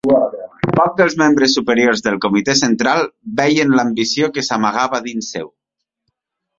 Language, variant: Catalan, Nord-Occidental